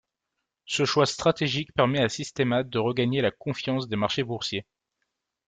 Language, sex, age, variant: French, male, 19-29, Français de métropole